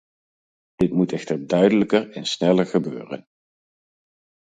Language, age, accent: Dutch, 30-39, Nederlands Nederlands